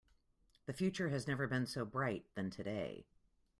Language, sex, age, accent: English, female, 40-49, United States English